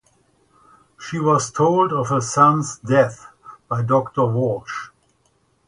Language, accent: English, United States English